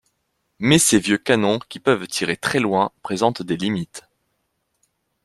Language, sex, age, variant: French, male, 30-39, Français de métropole